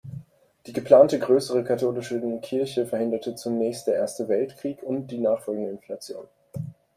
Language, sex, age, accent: German, male, 19-29, Deutschland Deutsch